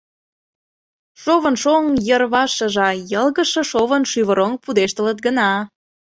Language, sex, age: Mari, female, 19-29